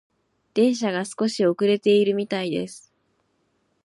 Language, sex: Japanese, female